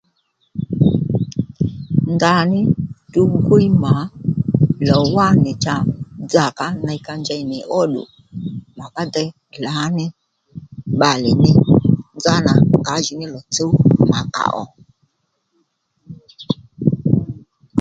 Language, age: Lendu, 40-49